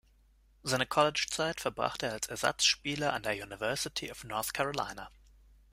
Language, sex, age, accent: German, male, 30-39, Deutschland Deutsch